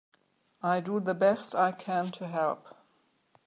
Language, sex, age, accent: English, female, 50-59, England English